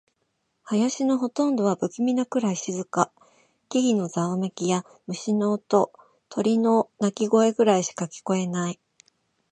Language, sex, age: Japanese, female, 40-49